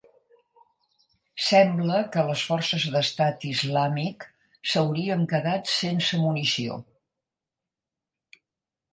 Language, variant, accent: Catalan, Central, central